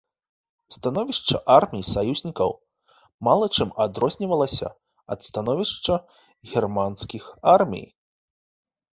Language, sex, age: Belarusian, male, 30-39